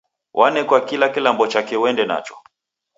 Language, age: Taita, 19-29